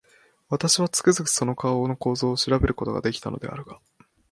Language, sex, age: Japanese, male, 19-29